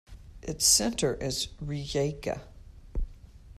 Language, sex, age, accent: English, female, 60-69, United States English